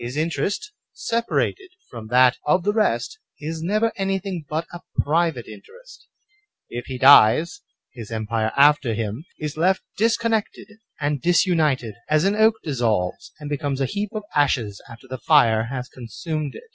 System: none